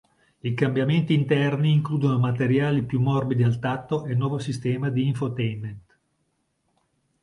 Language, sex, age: Italian, male, 50-59